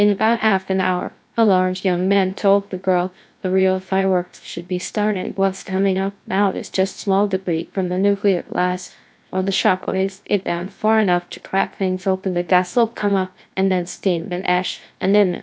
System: TTS, GlowTTS